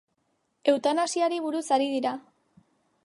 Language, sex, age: Basque, female, 19-29